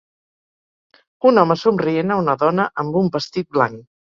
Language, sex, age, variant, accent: Catalan, female, 50-59, Central, central